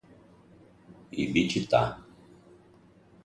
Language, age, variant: Portuguese, 40-49, Portuguese (Brasil)